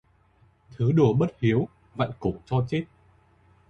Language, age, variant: Vietnamese, 19-29, Hà Nội